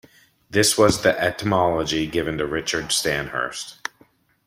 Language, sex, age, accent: English, male, 40-49, United States English